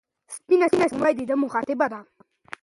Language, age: Pashto, 19-29